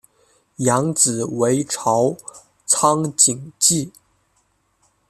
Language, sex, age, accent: Chinese, male, 19-29, 出生地：湖北省